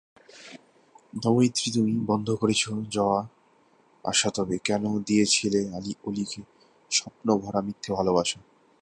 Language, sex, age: Bengali, male, 19-29